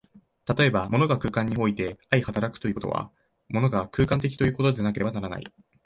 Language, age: Japanese, 19-29